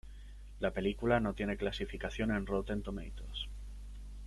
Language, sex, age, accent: Spanish, male, 19-29, España: Sur peninsular (Andalucia, Extremadura, Murcia)